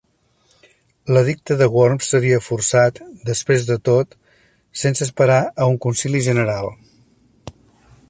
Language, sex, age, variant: Catalan, male, 50-59, Septentrional